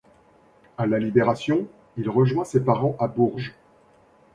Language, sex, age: French, male, 50-59